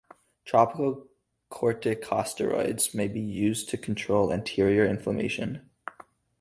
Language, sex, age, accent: English, male, 19-29, United States English